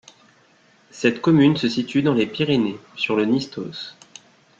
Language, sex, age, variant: French, male, 30-39, Français de métropole